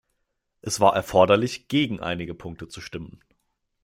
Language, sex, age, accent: German, male, 19-29, Deutschland Deutsch